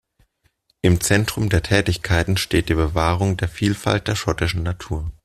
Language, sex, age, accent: German, male, 19-29, Deutschland Deutsch